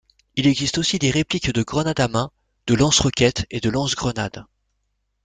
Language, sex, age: French, male, 40-49